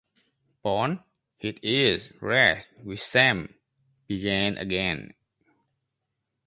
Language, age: English, 30-39